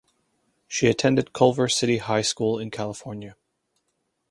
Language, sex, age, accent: English, male, 30-39, United States English